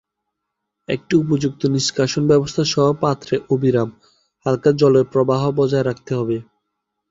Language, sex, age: Bengali, male, 19-29